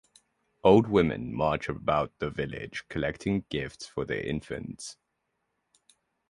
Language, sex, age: English, male, 19-29